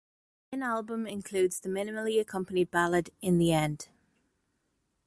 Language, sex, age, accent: English, female, 30-39, Irish English